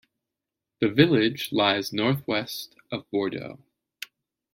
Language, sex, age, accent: English, male, 40-49, United States English